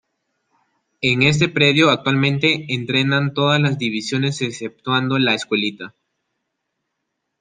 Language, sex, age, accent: Spanish, male, 19-29, Andino-Pacífico: Colombia, Perú, Ecuador, oeste de Bolivia y Venezuela andina